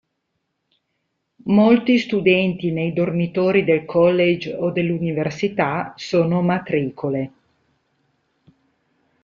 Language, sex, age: Italian, female, 40-49